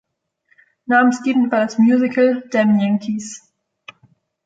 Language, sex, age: German, female, 19-29